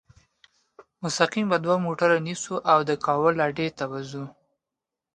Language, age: Pashto, 19-29